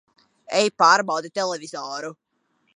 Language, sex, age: Latvian, male, under 19